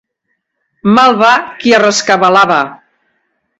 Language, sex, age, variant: Catalan, female, 50-59, Central